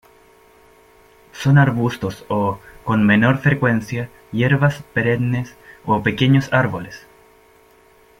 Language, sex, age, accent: Spanish, male, 19-29, Chileno: Chile, Cuyo